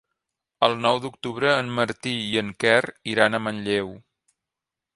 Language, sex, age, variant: Catalan, male, 40-49, Central